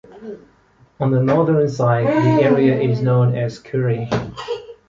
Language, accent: English, United States English